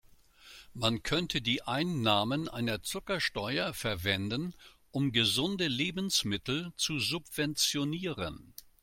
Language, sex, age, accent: German, male, 70-79, Deutschland Deutsch